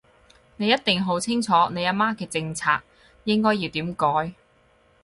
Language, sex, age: Cantonese, female, 19-29